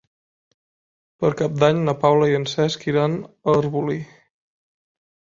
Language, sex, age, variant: Catalan, male, 19-29, Central